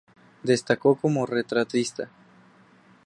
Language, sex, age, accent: Spanish, male, 19-29, México